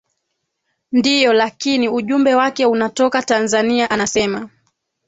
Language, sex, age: Swahili, female, 19-29